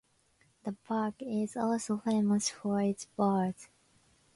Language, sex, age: English, female, 19-29